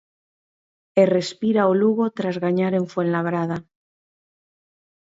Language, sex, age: Galician, female, 40-49